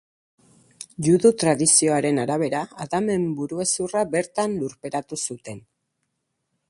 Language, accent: Basque, Mendebalekoa (Araba, Bizkaia, Gipuzkoako mendebaleko herri batzuk)